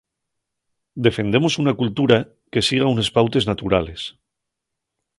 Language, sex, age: Asturian, male, 40-49